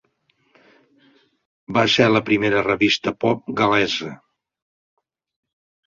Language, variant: Catalan, Septentrional